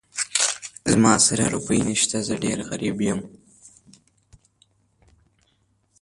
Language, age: Pashto, under 19